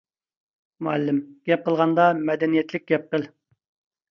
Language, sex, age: Uyghur, male, 30-39